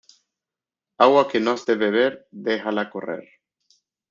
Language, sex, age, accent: Spanish, male, 30-39, América central